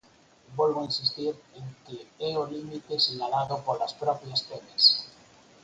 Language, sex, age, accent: Galician, male, 50-59, Normativo (estándar)